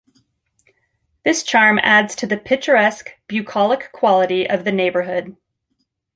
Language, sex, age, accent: English, female, 40-49, United States English